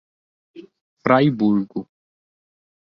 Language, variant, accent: Portuguese, Portuguese (Brasil), Paulista